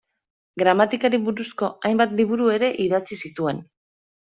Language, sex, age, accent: Basque, female, 30-39, Mendebalekoa (Araba, Bizkaia, Gipuzkoako mendebaleko herri batzuk)